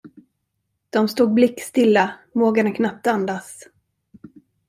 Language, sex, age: Swedish, female, 40-49